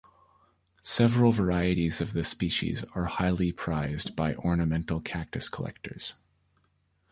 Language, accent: English, United States English